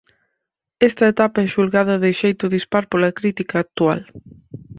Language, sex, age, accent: Galician, female, 30-39, Oriental (común en zona oriental)